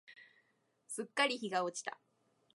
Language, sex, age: Japanese, female, 19-29